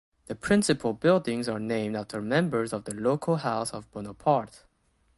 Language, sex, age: English, male, 19-29